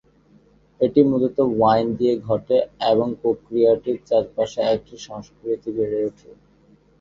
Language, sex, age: Bengali, male, 19-29